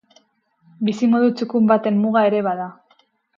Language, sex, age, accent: Basque, female, 19-29, Mendebalekoa (Araba, Bizkaia, Gipuzkoako mendebaleko herri batzuk)